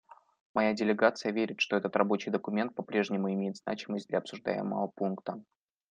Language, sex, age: Russian, male, 19-29